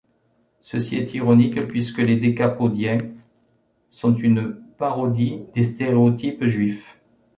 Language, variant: French, Français de métropole